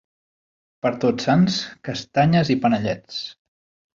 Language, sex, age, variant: Catalan, male, 19-29, Central